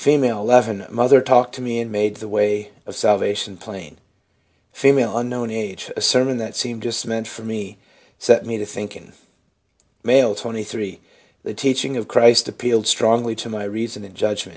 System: none